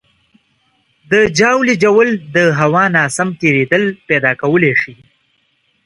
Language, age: Pashto, 19-29